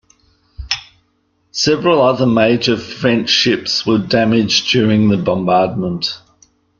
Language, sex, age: English, male, 40-49